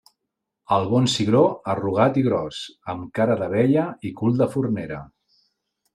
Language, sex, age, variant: Catalan, male, 40-49, Central